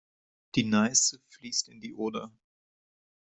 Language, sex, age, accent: German, male, 19-29, Deutschland Deutsch